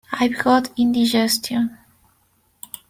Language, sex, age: English, female, 19-29